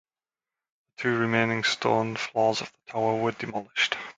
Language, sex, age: English, male, 40-49